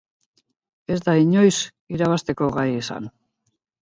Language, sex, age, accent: Basque, female, 70-79, Mendebalekoa (Araba, Bizkaia, Gipuzkoako mendebaleko herri batzuk)